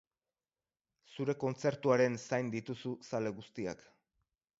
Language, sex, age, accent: Basque, male, 40-49, Erdialdekoa edo Nafarra (Gipuzkoa, Nafarroa)